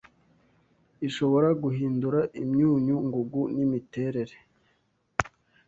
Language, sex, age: Kinyarwanda, male, 19-29